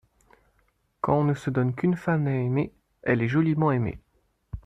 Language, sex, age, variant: French, male, 19-29, Français de métropole